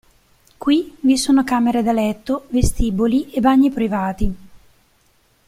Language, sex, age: Italian, female, 40-49